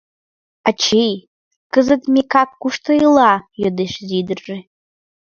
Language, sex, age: Mari, female, 19-29